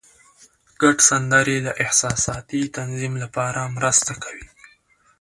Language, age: Pashto, 19-29